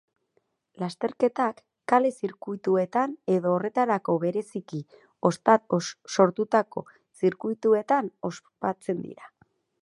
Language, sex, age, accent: Basque, female, 30-39, Erdialdekoa edo Nafarra (Gipuzkoa, Nafarroa)